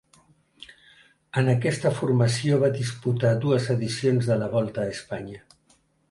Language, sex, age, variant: Catalan, male, 70-79, Central